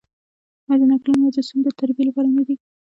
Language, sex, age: Pashto, female, under 19